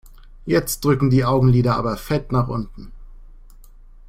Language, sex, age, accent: German, male, 30-39, Deutschland Deutsch